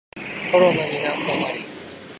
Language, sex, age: Japanese, male, 19-29